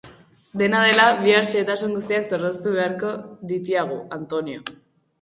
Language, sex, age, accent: Basque, female, under 19, Mendebalekoa (Araba, Bizkaia, Gipuzkoako mendebaleko herri batzuk)